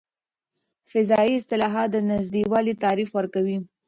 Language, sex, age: Pashto, female, 30-39